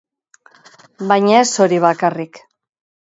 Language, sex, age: Basque, female, 50-59